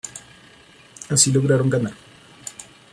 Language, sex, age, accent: Spanish, male, 30-39, Andino-Pacífico: Colombia, Perú, Ecuador, oeste de Bolivia y Venezuela andina